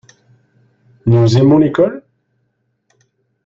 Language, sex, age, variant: French, male, 50-59, Français de métropole